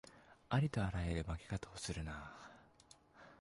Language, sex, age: Japanese, male, 19-29